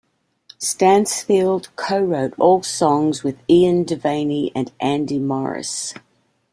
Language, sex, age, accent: English, female, 60-69, United States English